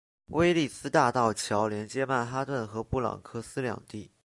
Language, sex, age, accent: Chinese, male, under 19, 出生地：河北省